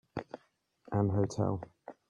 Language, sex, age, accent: English, male, 19-29, England English